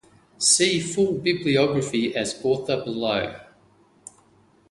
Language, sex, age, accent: English, male, 40-49, Australian English